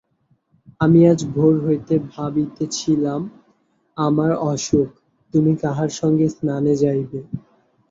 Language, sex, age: Bengali, male, under 19